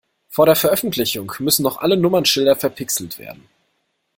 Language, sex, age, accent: German, male, 19-29, Deutschland Deutsch